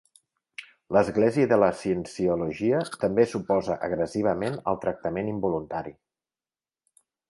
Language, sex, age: Catalan, male, 40-49